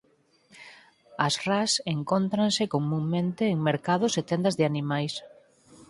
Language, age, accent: Galician, 40-49, Oriental (común en zona oriental)